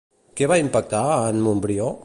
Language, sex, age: Catalan, male, 40-49